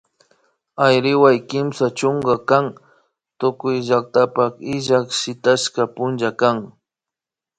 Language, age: Imbabura Highland Quichua, 30-39